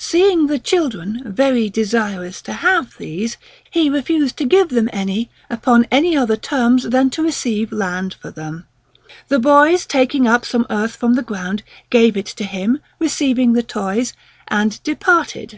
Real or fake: real